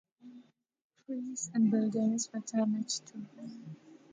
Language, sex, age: English, female, 19-29